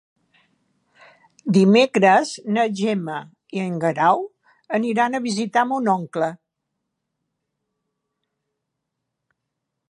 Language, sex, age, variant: Catalan, female, 70-79, Central